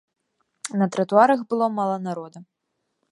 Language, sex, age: Belarusian, female, under 19